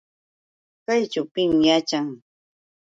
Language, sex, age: Yauyos Quechua, female, 60-69